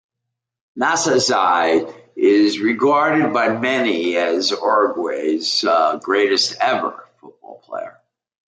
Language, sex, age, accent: English, male, 60-69, United States English